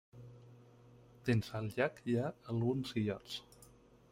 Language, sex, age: Catalan, male, 19-29